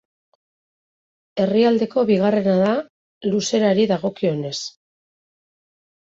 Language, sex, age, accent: Basque, female, 50-59, Mendebalekoa (Araba, Bizkaia, Gipuzkoako mendebaleko herri batzuk)